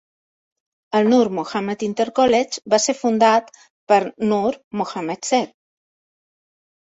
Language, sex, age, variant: Catalan, female, 50-59, Central